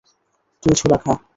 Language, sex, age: Bengali, male, 19-29